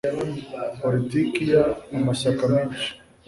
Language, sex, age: Kinyarwanda, male, under 19